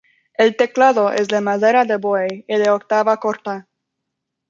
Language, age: Spanish, 19-29